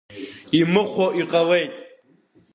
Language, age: Abkhazian, under 19